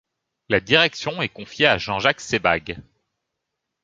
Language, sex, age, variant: French, male, 19-29, Français de métropole